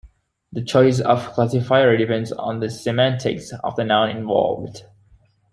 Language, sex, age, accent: English, male, 19-29, United States English